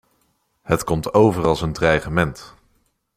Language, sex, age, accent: Dutch, male, under 19, Nederlands Nederlands